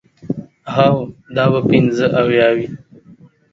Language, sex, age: Pashto, male, 19-29